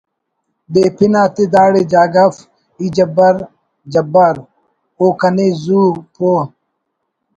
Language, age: Brahui, 30-39